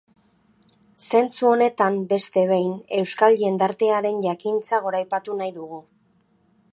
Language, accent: Basque, Erdialdekoa edo Nafarra (Gipuzkoa, Nafarroa)